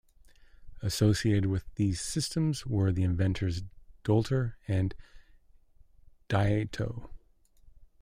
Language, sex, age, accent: English, male, 30-39, Canadian English